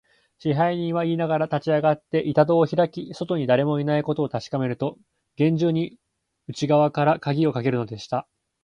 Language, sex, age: Japanese, male, 19-29